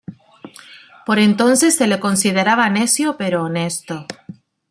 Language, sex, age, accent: Spanish, female, 40-49, España: Islas Canarias